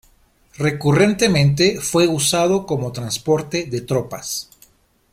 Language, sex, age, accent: Spanish, male, 40-49, México